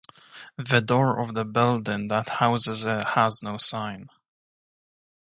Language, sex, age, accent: English, male, 19-29, England English